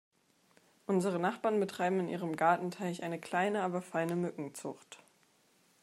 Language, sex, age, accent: German, female, 19-29, Deutschland Deutsch